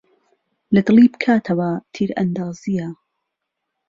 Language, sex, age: Central Kurdish, female, 30-39